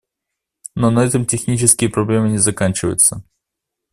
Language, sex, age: Russian, male, under 19